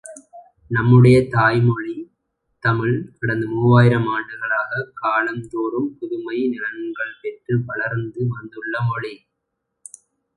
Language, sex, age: Tamil, male, 19-29